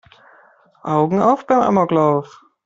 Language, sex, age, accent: German, male, 19-29, Deutschland Deutsch